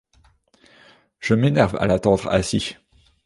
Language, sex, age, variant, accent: French, male, 30-39, Français d'Europe, Français de Belgique